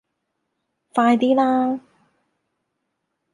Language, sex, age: Cantonese, female, 40-49